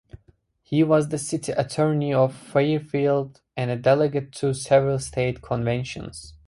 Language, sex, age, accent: English, male, 19-29, United States English